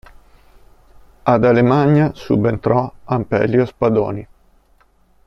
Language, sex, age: Italian, male, 30-39